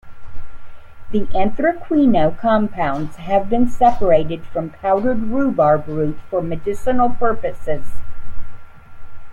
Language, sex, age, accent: English, female, 70-79, United States English